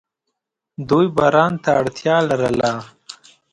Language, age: Pashto, 19-29